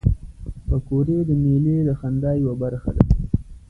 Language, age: Pashto, 30-39